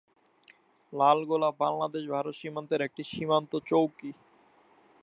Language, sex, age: Bengali, male, 19-29